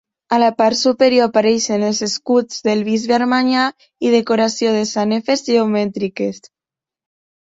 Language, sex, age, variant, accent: Catalan, female, 19-29, Septentrional, septentrional